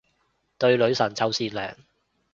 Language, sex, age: Cantonese, male, 19-29